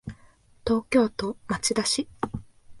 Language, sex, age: Japanese, female, 19-29